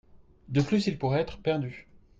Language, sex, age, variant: French, male, 30-39, Français de métropole